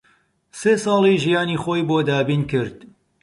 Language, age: Central Kurdish, 30-39